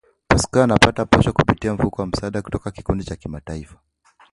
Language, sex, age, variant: Swahili, male, 19-29, Kiswahili cha Bara ya Kenya